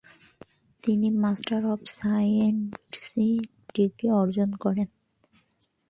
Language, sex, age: Bengali, female, 19-29